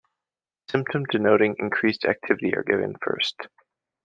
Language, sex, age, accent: English, male, 19-29, United States English